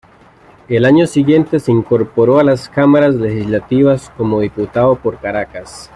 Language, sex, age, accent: Spanish, male, 30-39, América central